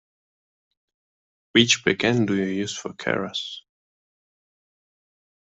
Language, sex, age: English, male, 19-29